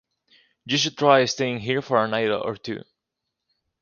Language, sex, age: English, male, 19-29